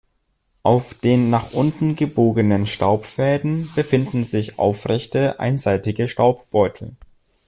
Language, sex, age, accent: German, male, 19-29, Deutschland Deutsch